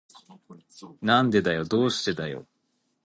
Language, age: Japanese, 30-39